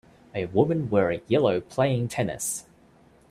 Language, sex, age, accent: English, male, 19-29, Australian English